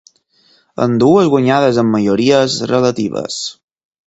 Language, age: Catalan, 19-29